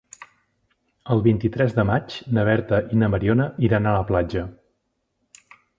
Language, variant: Catalan, Central